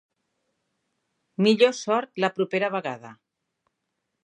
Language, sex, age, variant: Catalan, female, 50-59, Central